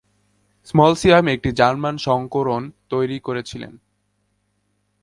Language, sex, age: Bengali, male, 19-29